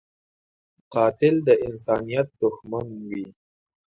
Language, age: Pashto, 19-29